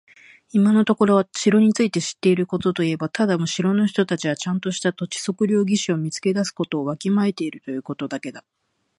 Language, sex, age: Japanese, female, 30-39